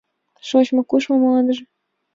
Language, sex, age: Mari, female, under 19